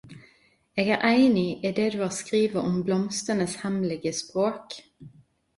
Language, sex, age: Norwegian Nynorsk, female, 30-39